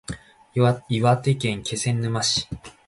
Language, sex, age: Japanese, male, under 19